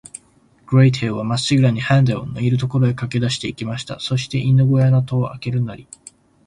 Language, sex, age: Japanese, male, 19-29